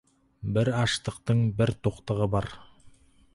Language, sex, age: Kazakh, male, 19-29